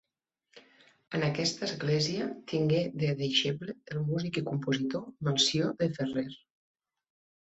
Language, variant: Catalan, Central